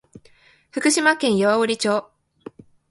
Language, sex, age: Japanese, female, 19-29